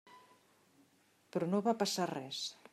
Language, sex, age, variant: Catalan, female, 50-59, Central